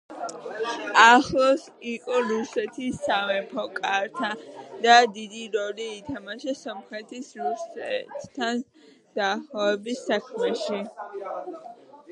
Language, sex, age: Georgian, female, under 19